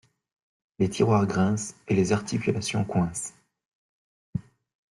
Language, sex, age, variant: French, male, 19-29, Français de métropole